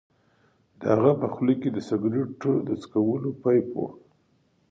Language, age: Pashto, 40-49